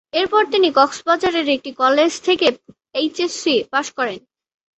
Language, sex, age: Bengali, female, 19-29